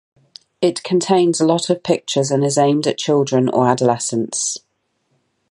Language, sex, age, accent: English, female, 30-39, England English